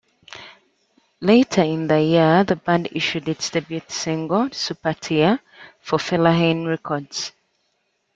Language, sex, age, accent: English, female, 19-29, England English